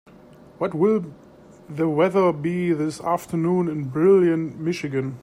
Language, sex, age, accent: English, male, 30-39, United States English